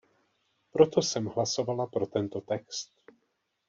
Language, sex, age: Czech, male, 40-49